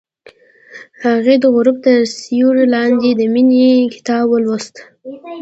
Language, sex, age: Pashto, female, under 19